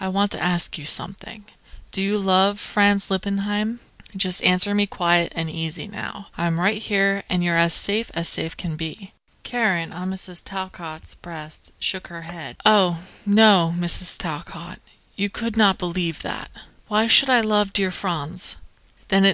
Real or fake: real